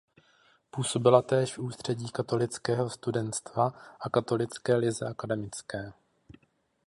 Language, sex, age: Czech, male, 30-39